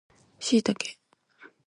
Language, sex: Japanese, female